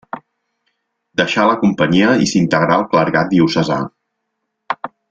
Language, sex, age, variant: Catalan, male, 40-49, Central